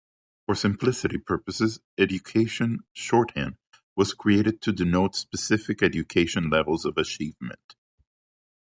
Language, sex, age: English, male, 60-69